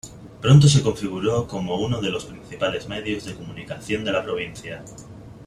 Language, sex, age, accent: Spanish, male, 19-29, España: Islas Canarias